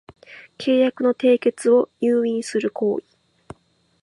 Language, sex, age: Japanese, female, 19-29